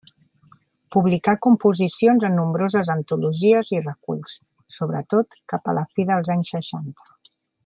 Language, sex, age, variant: Catalan, female, 50-59, Central